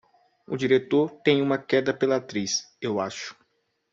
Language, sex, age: Portuguese, male, 19-29